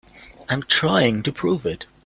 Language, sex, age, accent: English, male, 30-39, England English